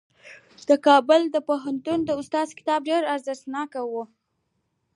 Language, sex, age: Pashto, female, 30-39